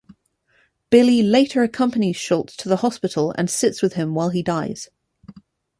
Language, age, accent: English, 30-39, England English